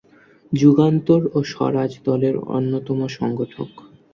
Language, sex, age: Bengali, male, under 19